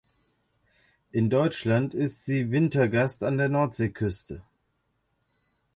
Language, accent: German, Deutschland Deutsch